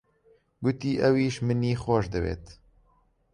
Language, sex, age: Central Kurdish, male, 19-29